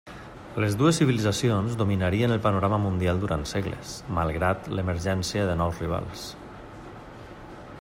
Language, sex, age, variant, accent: Catalan, male, 30-39, Valencià meridional, valencià